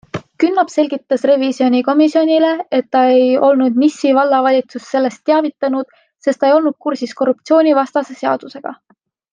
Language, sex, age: Estonian, female, 19-29